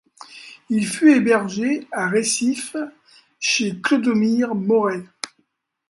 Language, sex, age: French, male, 60-69